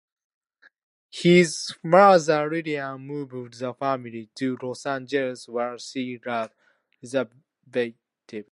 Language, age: English, 19-29